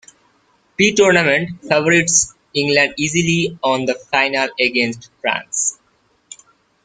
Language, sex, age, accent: English, male, 19-29, United States English